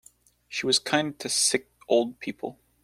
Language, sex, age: English, male, 19-29